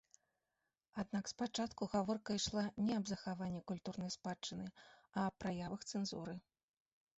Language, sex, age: Belarusian, female, 40-49